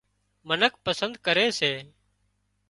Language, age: Wadiyara Koli, 30-39